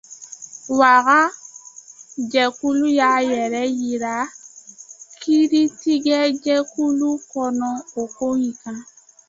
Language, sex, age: Dyula, female, 19-29